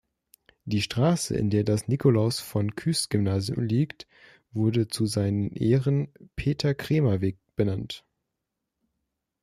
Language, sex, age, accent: German, male, 19-29, Deutschland Deutsch